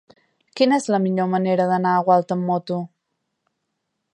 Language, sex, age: Catalan, female, 19-29